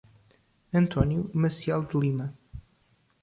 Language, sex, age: Portuguese, male, 19-29